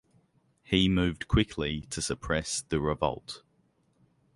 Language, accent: English, Australian English; England English